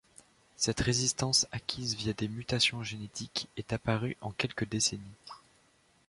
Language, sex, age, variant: French, male, 19-29, Français de métropole